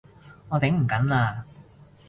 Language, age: Cantonese, 40-49